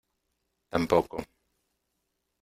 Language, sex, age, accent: Spanish, male, 40-49, Andino-Pacífico: Colombia, Perú, Ecuador, oeste de Bolivia y Venezuela andina